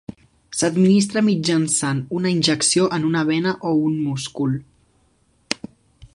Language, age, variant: Catalan, 19-29, Central